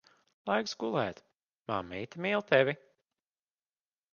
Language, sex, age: Latvian, male, 30-39